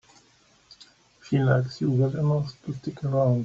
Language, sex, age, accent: English, male, 30-39, United States English